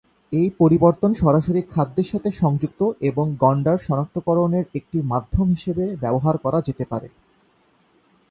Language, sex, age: Bengali, male, 19-29